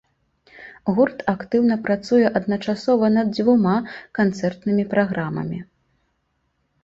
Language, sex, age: Belarusian, female, 19-29